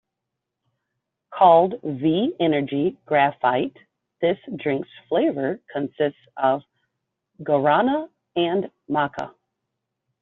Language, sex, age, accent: English, female, 30-39, United States English